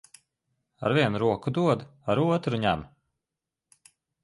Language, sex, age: Latvian, male, 40-49